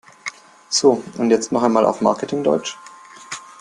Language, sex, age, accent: German, male, 19-29, Deutschland Deutsch